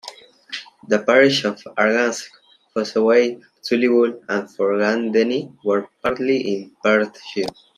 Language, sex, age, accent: English, male, under 19, United States English